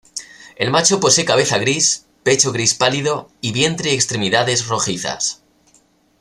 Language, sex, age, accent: Spanish, male, 19-29, España: Norte peninsular (Asturias, Castilla y León, Cantabria, País Vasco, Navarra, Aragón, La Rioja, Guadalajara, Cuenca)